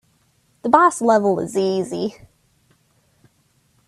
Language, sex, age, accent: English, female, under 19, United States English